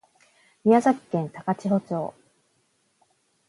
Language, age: Japanese, 30-39